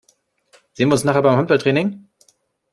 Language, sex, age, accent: German, male, 30-39, Deutschland Deutsch